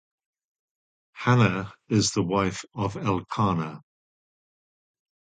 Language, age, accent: English, 70-79, England English